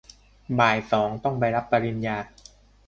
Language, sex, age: Thai, male, 19-29